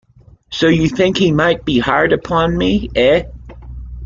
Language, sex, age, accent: English, male, 60-69, United States English